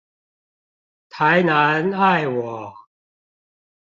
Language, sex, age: Chinese, male, 50-59